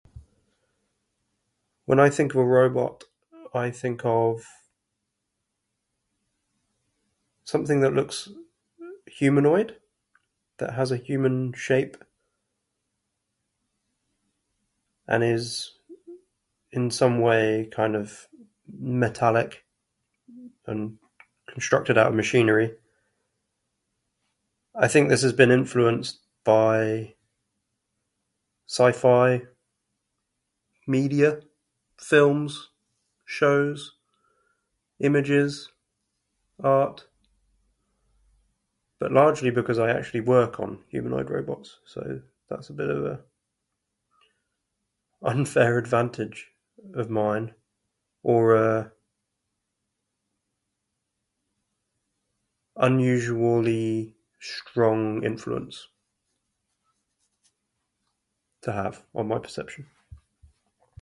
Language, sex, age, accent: English, male, 19-29, England English